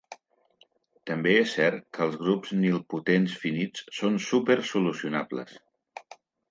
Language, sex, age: Catalan, male, 50-59